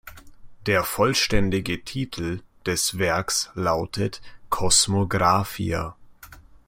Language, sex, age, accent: German, male, 19-29, Deutschland Deutsch